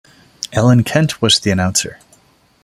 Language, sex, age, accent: English, male, 30-39, United States English